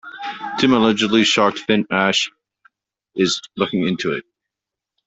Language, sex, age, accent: English, male, 40-49, Canadian English